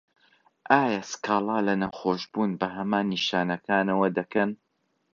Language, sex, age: Central Kurdish, male, 30-39